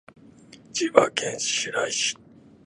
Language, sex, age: Japanese, male, 19-29